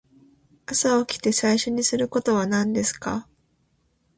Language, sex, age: Japanese, female, 19-29